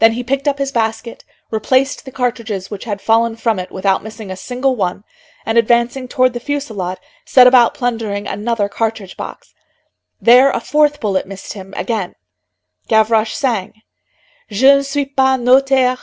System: none